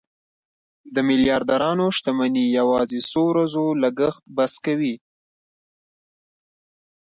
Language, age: Pashto, 19-29